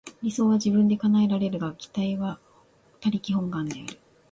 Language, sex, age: Japanese, female, 40-49